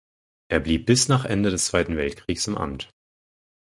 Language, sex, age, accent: German, male, 19-29, Deutschland Deutsch